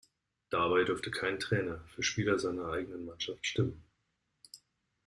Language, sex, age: German, male, 30-39